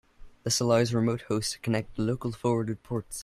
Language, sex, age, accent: English, male, under 19, Irish English